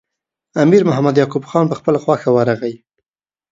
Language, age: Pashto, 19-29